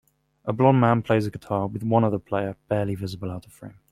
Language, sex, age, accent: English, male, 19-29, England English